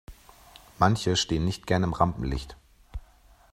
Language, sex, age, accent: German, male, 40-49, Deutschland Deutsch